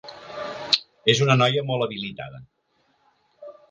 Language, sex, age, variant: Catalan, male, 50-59, Central